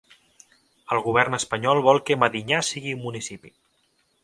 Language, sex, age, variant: Catalan, male, 19-29, Central